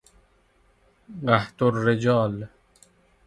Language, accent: Persian, فارسی